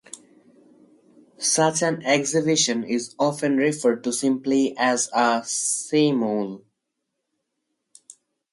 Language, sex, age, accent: English, male, 19-29, United States English